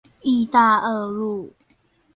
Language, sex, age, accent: Chinese, female, under 19, 出生地：新北市